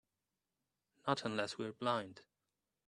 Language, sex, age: English, male, 30-39